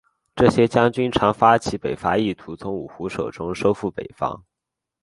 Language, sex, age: Chinese, male, under 19